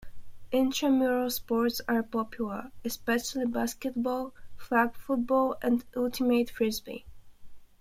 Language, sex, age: English, female, 19-29